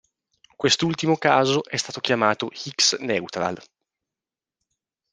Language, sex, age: Italian, male, 19-29